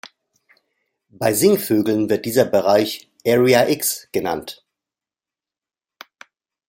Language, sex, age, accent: German, male, 50-59, Deutschland Deutsch